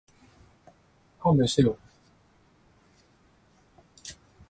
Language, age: Japanese, 30-39